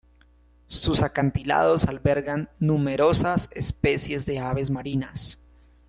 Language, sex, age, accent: Spanish, male, 19-29, Caribe: Cuba, Venezuela, Puerto Rico, República Dominicana, Panamá, Colombia caribeña, México caribeño, Costa del golfo de México